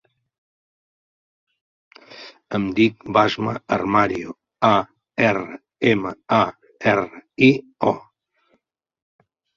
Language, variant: Catalan, Septentrional